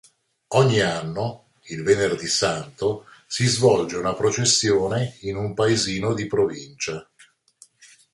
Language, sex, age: Italian, male, 60-69